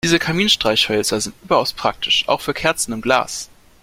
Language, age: German, 19-29